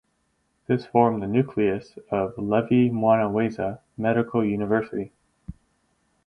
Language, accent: English, Canadian English